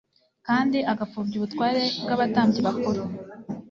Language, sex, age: Kinyarwanda, female, 19-29